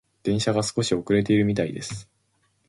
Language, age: Japanese, 19-29